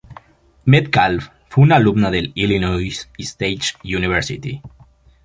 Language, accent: Spanish, México